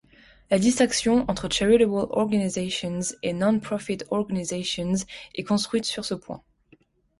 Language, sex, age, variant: French, female, 19-29, Français de métropole